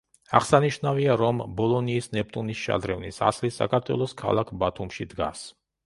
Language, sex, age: Georgian, male, 50-59